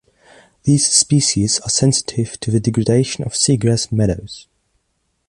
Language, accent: English, England English